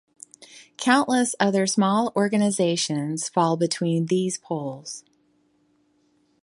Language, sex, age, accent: English, female, 60-69, United States English